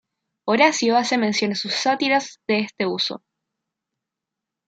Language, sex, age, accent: Spanish, female, 19-29, Chileno: Chile, Cuyo